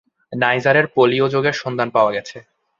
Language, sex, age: Bengali, male, 19-29